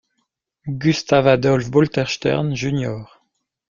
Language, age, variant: French, 40-49, Français de métropole